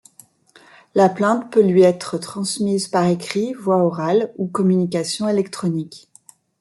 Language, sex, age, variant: French, female, 50-59, Français de métropole